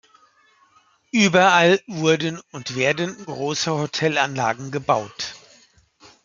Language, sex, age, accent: German, male, 50-59, Deutschland Deutsch